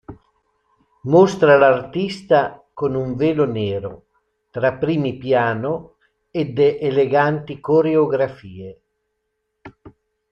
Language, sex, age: Italian, male, 60-69